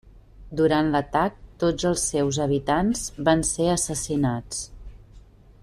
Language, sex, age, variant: Catalan, female, 40-49, Nord-Occidental